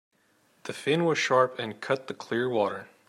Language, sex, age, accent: English, male, 30-39, United States English